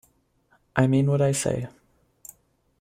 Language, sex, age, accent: English, male, 19-29, United States English